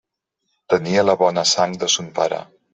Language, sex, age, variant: Catalan, male, 50-59, Central